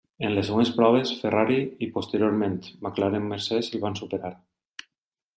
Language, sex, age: Catalan, male, 30-39